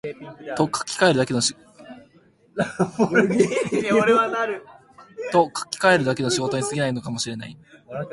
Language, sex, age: Japanese, male, under 19